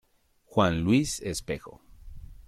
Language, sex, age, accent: Spanish, male, 19-29, México